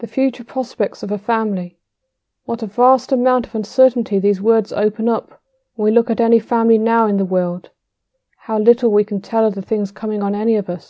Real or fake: real